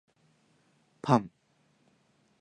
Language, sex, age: Japanese, male, 19-29